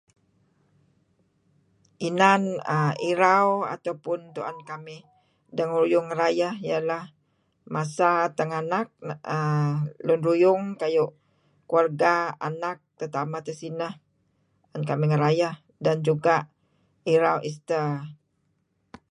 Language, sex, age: Kelabit, female, 60-69